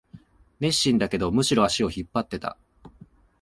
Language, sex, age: Japanese, male, 19-29